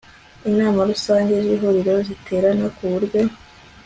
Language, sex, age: Kinyarwanda, female, 19-29